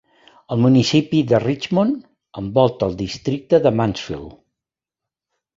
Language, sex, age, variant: Catalan, male, 70-79, Central